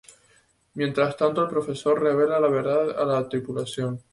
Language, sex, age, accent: Spanish, male, 19-29, España: Islas Canarias